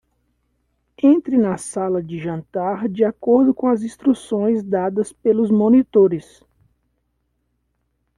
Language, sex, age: Portuguese, male, 30-39